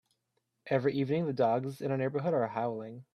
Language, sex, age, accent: English, male, 19-29, United States English